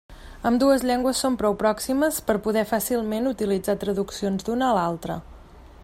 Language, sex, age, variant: Catalan, female, 30-39, Central